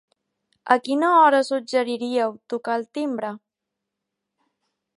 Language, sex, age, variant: Catalan, female, 19-29, Balear